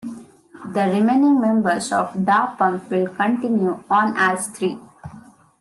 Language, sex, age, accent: English, female, 19-29, India and South Asia (India, Pakistan, Sri Lanka)